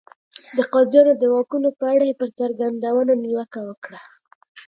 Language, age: Pashto, 19-29